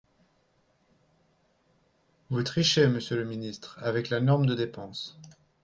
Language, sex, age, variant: French, male, 19-29, Français de métropole